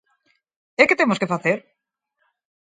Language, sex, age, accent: Galician, female, 30-39, Normativo (estándar)